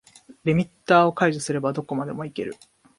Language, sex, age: Japanese, male, 19-29